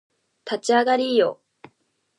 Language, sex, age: Japanese, female, 19-29